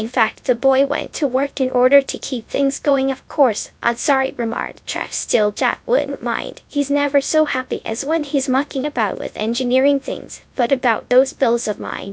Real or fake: fake